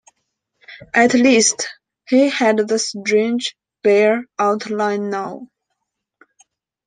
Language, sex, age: English, female, 19-29